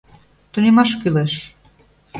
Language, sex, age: Mari, female, 50-59